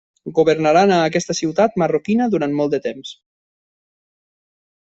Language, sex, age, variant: Catalan, male, 19-29, Nord-Occidental